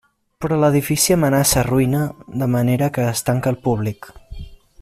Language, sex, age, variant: Catalan, male, 30-39, Central